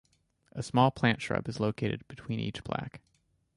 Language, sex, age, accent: English, male, 19-29, United States English